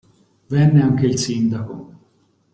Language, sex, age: Italian, male, 40-49